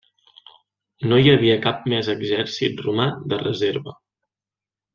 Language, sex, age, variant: Catalan, male, 19-29, Central